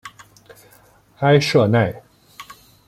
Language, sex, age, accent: Chinese, male, 19-29, 出生地：河南省